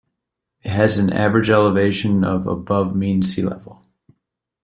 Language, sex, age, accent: English, male, 30-39, United States English